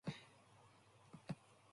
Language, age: English, 19-29